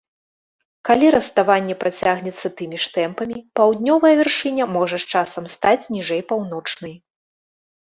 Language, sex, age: Belarusian, female, 40-49